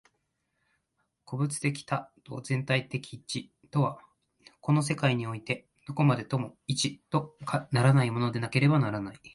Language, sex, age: Japanese, male, 19-29